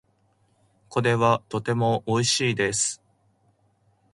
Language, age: Japanese, 19-29